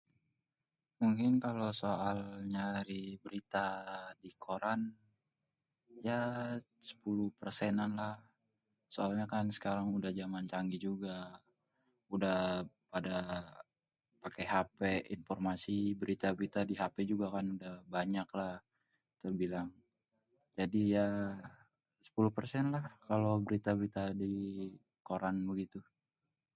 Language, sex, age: Betawi, male, 19-29